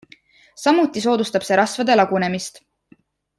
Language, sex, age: Estonian, female, 19-29